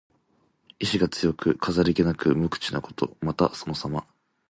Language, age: Japanese, 19-29